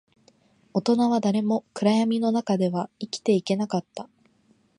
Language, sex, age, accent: Japanese, female, 19-29, 標準語